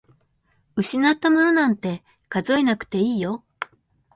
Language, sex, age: Japanese, female, 19-29